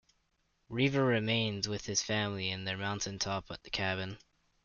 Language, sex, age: English, male, under 19